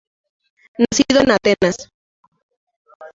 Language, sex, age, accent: Spanish, female, 19-29, México